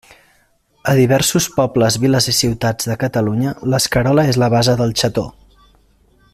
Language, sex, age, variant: Catalan, male, 30-39, Central